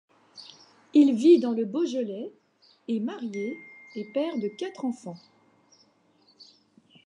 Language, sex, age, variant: French, female, 50-59, Français de métropole